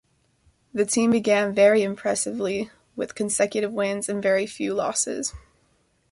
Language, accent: English, United States English